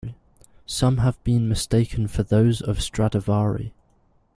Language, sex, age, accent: English, male, 19-29, England English